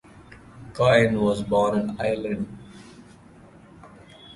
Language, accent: English, India and South Asia (India, Pakistan, Sri Lanka)